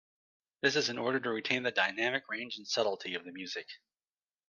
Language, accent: English, United States English